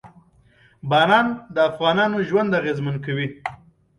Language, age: Pashto, under 19